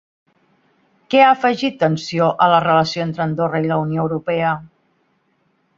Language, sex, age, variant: Catalan, female, 40-49, Central